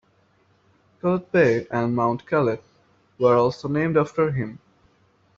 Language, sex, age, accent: English, male, 19-29, India and South Asia (India, Pakistan, Sri Lanka)